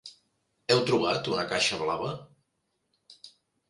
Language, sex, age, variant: Catalan, male, 50-59, Central